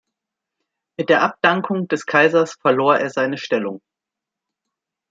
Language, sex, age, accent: German, female, 50-59, Deutschland Deutsch